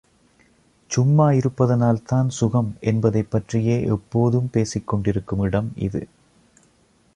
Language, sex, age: Tamil, male, 30-39